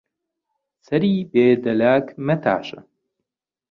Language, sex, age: Central Kurdish, male, 19-29